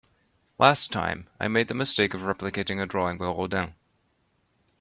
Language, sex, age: English, male, 40-49